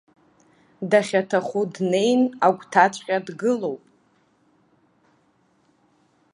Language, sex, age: Abkhazian, female, 30-39